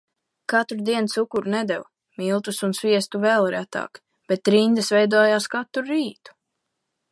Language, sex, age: Latvian, female, under 19